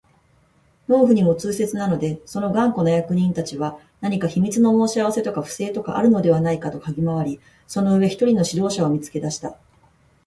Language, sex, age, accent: Japanese, female, 40-49, 関西弁